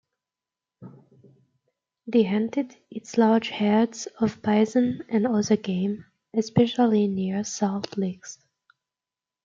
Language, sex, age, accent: English, female, 19-29, Canadian English